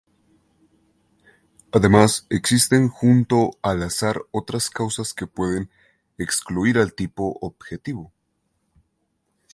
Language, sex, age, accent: Spanish, male, 19-29, Andino-Pacífico: Colombia, Perú, Ecuador, oeste de Bolivia y Venezuela andina